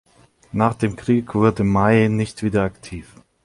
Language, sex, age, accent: German, male, 40-49, Deutschland Deutsch